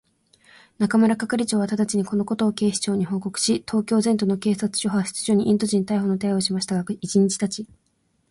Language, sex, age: Japanese, female, 19-29